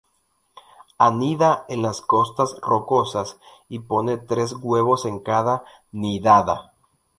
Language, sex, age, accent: Spanish, male, 19-29, Andino-Pacífico: Colombia, Perú, Ecuador, oeste de Bolivia y Venezuela andina